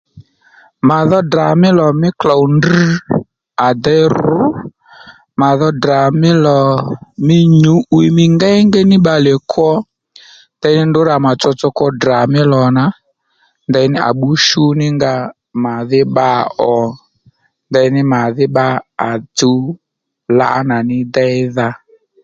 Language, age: Lendu, 40-49